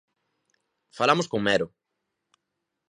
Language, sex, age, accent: Galician, male, 19-29, Atlántico (seseo e gheada)